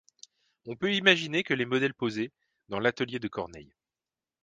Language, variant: French, Français de métropole